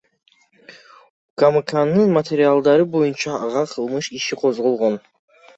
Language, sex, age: Kyrgyz, male, under 19